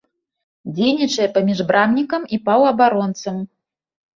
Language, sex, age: Belarusian, female, 30-39